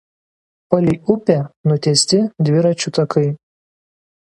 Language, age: Lithuanian, 19-29